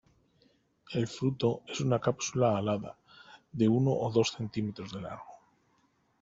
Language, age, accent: Spanish, 40-49, España: Centro-Sur peninsular (Madrid, Toledo, Castilla-La Mancha)